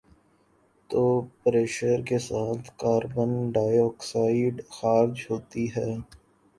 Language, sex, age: Urdu, male, 19-29